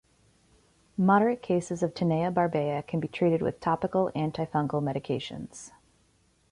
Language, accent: English, United States English